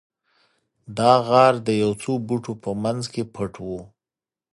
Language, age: Pashto, 30-39